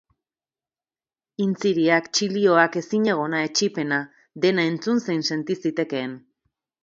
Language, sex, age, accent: Basque, female, 30-39, Erdialdekoa edo Nafarra (Gipuzkoa, Nafarroa)